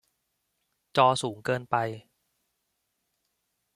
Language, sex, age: Thai, male, 30-39